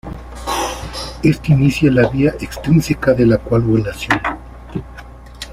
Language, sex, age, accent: Spanish, male, 40-49, Andino-Pacífico: Colombia, Perú, Ecuador, oeste de Bolivia y Venezuela andina